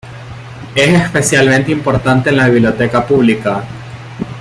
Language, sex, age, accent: Spanish, male, 19-29, América central